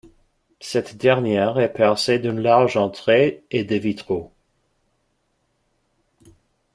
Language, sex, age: French, male, 50-59